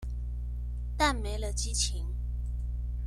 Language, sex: Chinese, female